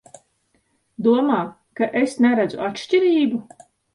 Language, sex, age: Latvian, female, 40-49